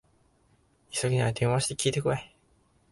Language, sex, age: Japanese, male, 19-29